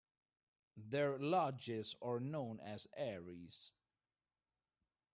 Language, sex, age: English, male, 30-39